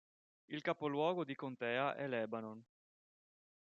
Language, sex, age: Italian, male, 30-39